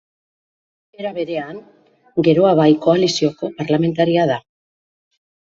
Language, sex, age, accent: Basque, female, 50-59, Mendebalekoa (Araba, Bizkaia, Gipuzkoako mendebaleko herri batzuk)